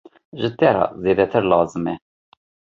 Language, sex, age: Kurdish, male, 40-49